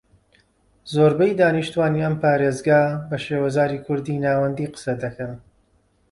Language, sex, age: Central Kurdish, male, 40-49